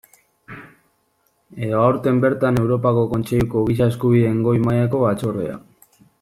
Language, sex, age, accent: Basque, male, 19-29, Mendebalekoa (Araba, Bizkaia, Gipuzkoako mendebaleko herri batzuk)